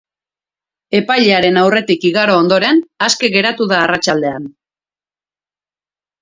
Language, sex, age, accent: Basque, female, 40-49, Erdialdekoa edo Nafarra (Gipuzkoa, Nafarroa)